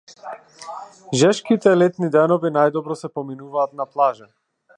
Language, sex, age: Macedonian, female, 19-29